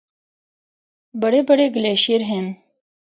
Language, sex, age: Northern Hindko, female, 19-29